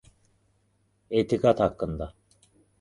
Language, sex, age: Azerbaijani, male, 30-39